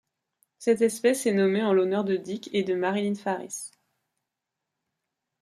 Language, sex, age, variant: French, female, 30-39, Français de métropole